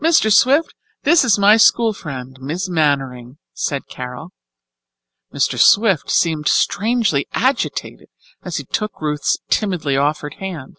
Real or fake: real